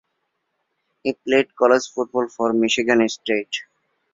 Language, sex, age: English, male, 19-29